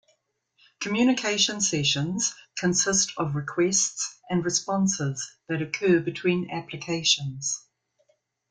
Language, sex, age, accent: English, female, 60-69, New Zealand English